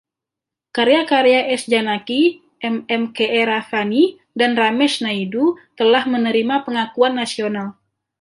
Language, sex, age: Indonesian, female, 19-29